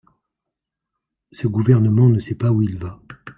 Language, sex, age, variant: French, male, 50-59, Français de métropole